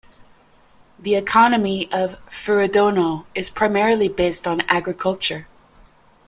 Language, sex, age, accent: English, female, 40-49, United States English